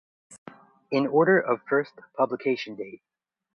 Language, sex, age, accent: English, male, 19-29, United States English